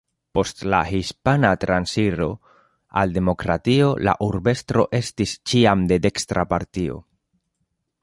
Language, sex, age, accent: Esperanto, male, 19-29, Internacia